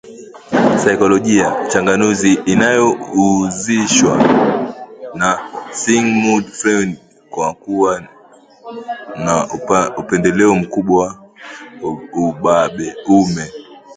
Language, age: Swahili, 19-29